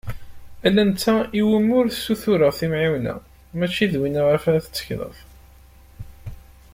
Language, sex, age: Kabyle, male, 19-29